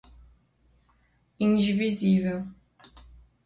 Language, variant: Portuguese, Portuguese (Brasil)